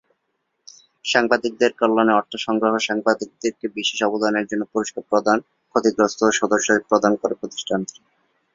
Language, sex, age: Bengali, male, 19-29